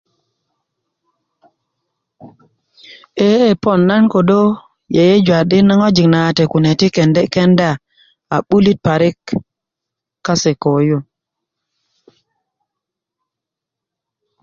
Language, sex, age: Kuku, female, 40-49